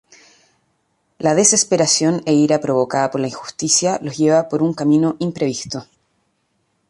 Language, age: Spanish, 40-49